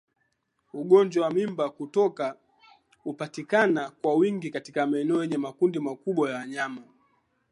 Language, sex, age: Swahili, male, 19-29